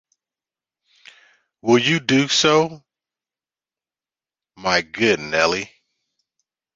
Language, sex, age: English, male, 50-59